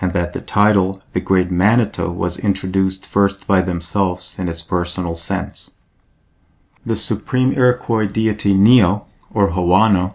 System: none